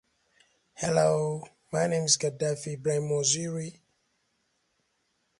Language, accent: English, United States English; England English